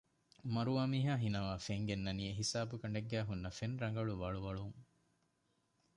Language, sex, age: Divehi, male, 19-29